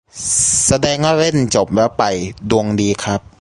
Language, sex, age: Thai, male, 19-29